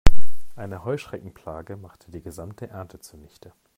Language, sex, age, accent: German, male, 40-49, Deutschland Deutsch